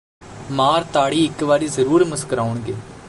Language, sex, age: Punjabi, male, 19-29